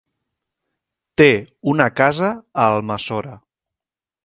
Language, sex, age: Catalan, male, 19-29